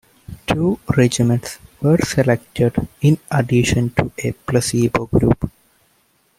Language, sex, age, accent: English, male, 19-29, United States English